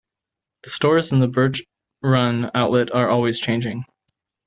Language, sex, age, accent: English, male, 30-39, United States English